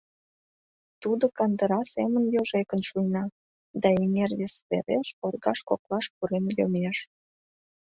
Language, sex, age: Mari, female, 19-29